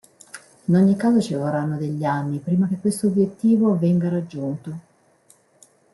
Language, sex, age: Italian, female, 40-49